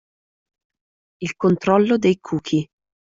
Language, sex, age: Italian, female, 30-39